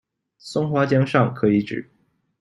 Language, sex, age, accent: Chinese, male, 19-29, 出生地：吉林省